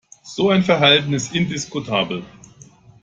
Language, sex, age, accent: German, male, 50-59, Deutschland Deutsch